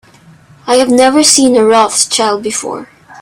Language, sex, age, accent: English, female, 19-29, Filipino